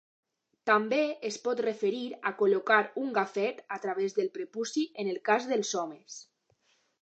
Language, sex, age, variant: Catalan, female, under 19, Alacantí